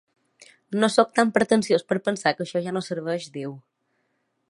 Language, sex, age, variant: Catalan, female, 30-39, Balear